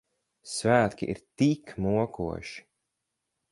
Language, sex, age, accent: Latvian, male, 19-29, Riga